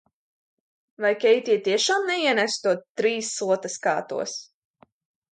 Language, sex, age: Latvian, female, under 19